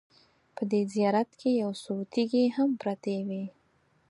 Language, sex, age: Pashto, female, 30-39